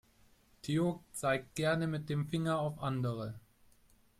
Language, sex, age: German, male, 19-29